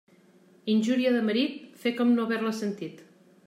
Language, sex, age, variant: Catalan, female, 40-49, Central